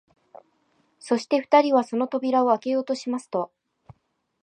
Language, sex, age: Japanese, female, 19-29